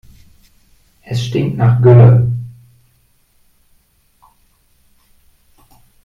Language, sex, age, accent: German, male, 40-49, Deutschland Deutsch